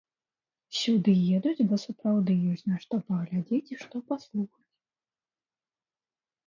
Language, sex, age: Belarusian, female, under 19